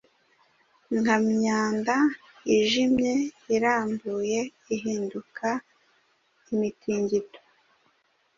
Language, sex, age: Kinyarwanda, female, 30-39